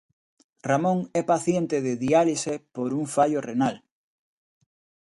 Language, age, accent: Galician, 19-29, Normativo (estándar)